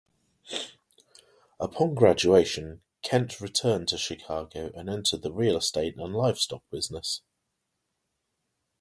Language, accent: English, England English